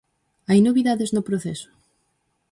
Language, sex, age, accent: Galician, female, 19-29, Oriental (común en zona oriental)